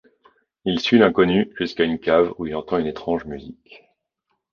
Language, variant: French, Français de métropole